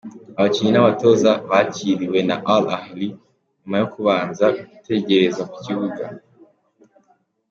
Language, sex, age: Kinyarwanda, male, under 19